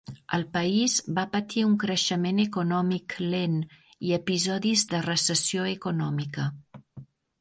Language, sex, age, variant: Catalan, female, 50-59, Septentrional